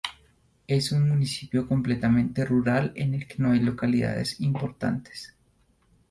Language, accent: Spanish, Andino-Pacífico: Colombia, Perú, Ecuador, oeste de Bolivia y Venezuela andina